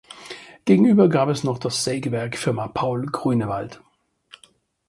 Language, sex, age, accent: German, male, 50-59, Deutschland Deutsch